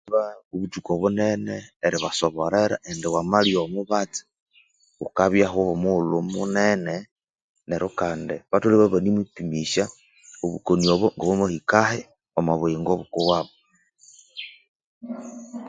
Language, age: Konzo, 30-39